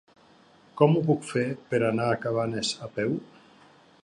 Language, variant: Catalan, Nord-Occidental